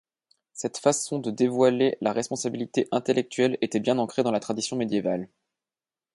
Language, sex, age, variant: French, male, 30-39, Français de métropole